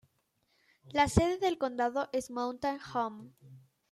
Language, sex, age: Spanish, female, 19-29